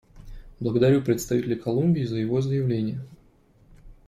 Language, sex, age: Russian, male, 30-39